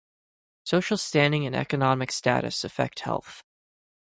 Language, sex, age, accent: English, male, 19-29, United States English